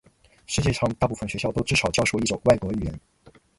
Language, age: Chinese, 30-39